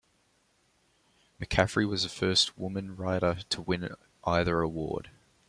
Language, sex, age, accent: English, male, 19-29, Australian English